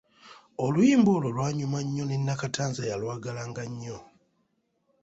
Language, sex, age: Ganda, male, 30-39